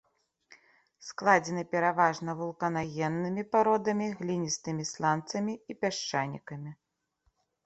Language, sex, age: Belarusian, female, 30-39